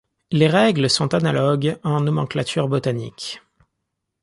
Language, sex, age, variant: French, male, 19-29, Français de métropole